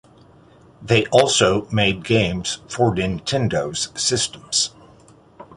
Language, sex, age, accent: English, male, 50-59, United States English